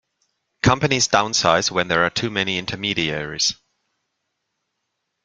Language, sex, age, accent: English, male, 30-39, England English